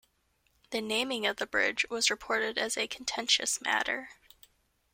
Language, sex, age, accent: English, female, 19-29, United States English